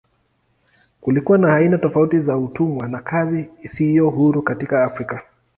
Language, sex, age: Swahili, male, 30-39